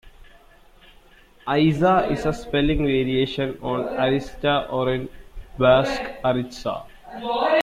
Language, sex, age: English, male, 19-29